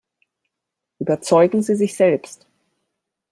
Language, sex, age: German, female, 40-49